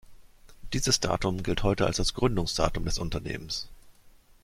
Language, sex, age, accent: German, male, 50-59, Deutschland Deutsch